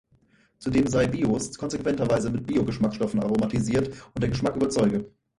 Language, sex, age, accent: German, male, 19-29, Deutschland Deutsch